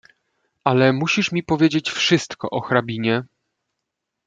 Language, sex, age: Polish, male, 19-29